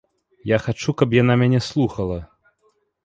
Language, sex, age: Belarusian, male, 19-29